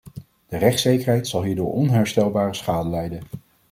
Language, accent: Dutch, Nederlands Nederlands